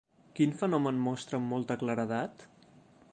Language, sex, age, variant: Catalan, male, under 19, Central